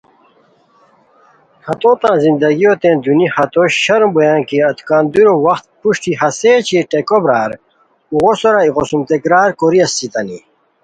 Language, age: Khowar, 30-39